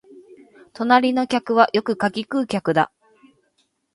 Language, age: Japanese, 19-29